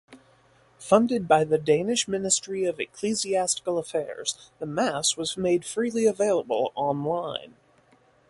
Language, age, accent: English, 19-29, United States English